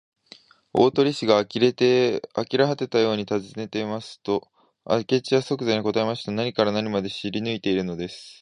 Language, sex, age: Japanese, male, 19-29